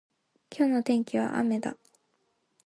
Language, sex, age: Japanese, female, 19-29